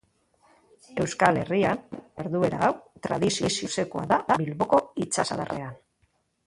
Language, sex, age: Basque, male, 40-49